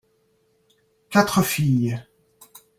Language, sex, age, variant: French, male, 40-49, Français de métropole